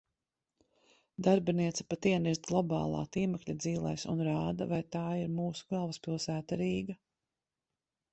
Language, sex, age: Latvian, female, 40-49